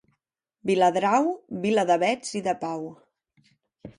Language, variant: Catalan, Central